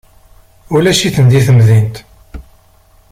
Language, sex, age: Kabyle, male, 30-39